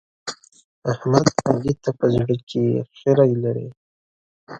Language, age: Pashto, 19-29